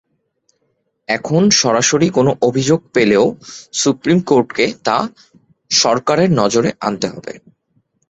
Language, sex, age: Bengali, male, 19-29